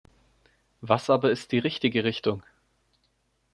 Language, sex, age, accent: German, male, under 19, Deutschland Deutsch